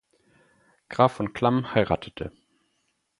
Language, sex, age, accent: German, male, 30-39, Deutschland Deutsch